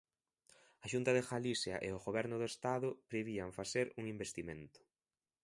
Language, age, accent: Galician, 19-29, Atlántico (seseo e gheada)